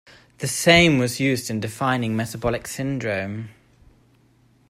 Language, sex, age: English, male, 40-49